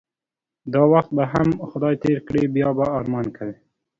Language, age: Pashto, 19-29